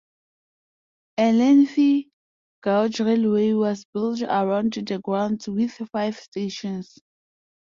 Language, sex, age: English, female, 19-29